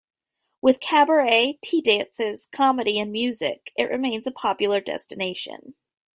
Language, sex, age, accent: English, female, 19-29, United States English